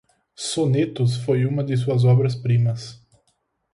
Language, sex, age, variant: Portuguese, male, 19-29, Portuguese (Brasil)